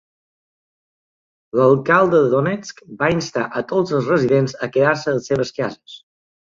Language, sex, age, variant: Catalan, male, 30-39, Balear